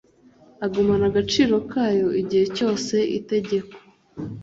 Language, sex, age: Kinyarwanda, female, 19-29